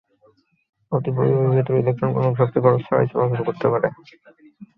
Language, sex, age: Bengali, male, 19-29